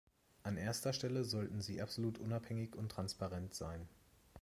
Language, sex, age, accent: German, male, 30-39, Deutschland Deutsch